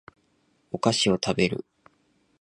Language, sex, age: Japanese, male, 19-29